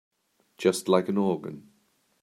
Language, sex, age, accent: English, male, 30-39, England English